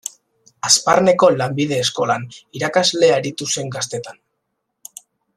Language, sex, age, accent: Basque, male, under 19, Erdialdekoa edo Nafarra (Gipuzkoa, Nafarroa)